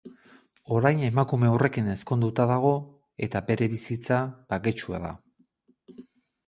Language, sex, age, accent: Basque, male, 40-49, Erdialdekoa edo Nafarra (Gipuzkoa, Nafarroa)